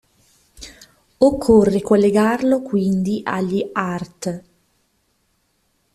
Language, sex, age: Italian, female, 19-29